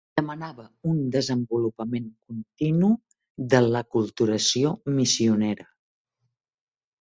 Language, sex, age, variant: Catalan, female, 50-59, Central